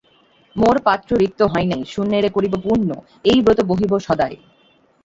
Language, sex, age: Bengali, female, 19-29